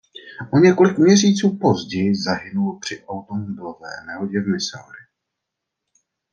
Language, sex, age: Czech, male, 30-39